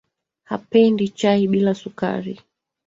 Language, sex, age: Swahili, female, 30-39